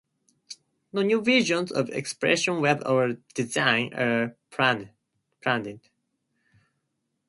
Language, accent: English, United States English